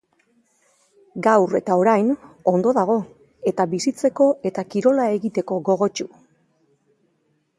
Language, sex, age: Basque, female, 50-59